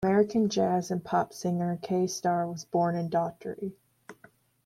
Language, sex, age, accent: English, female, under 19, United States English